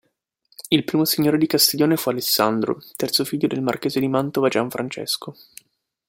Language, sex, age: Italian, male, 19-29